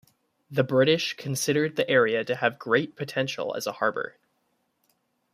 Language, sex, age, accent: English, male, 19-29, Canadian English